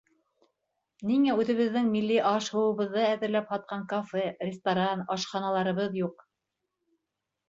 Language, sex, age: Bashkir, female, 40-49